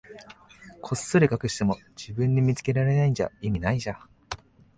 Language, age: Japanese, 19-29